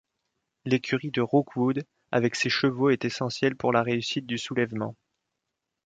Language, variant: French, Français de métropole